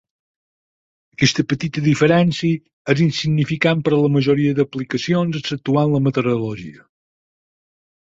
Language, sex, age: Catalan, male, 50-59